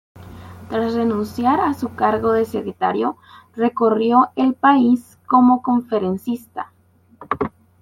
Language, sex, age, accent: Spanish, female, 19-29, América central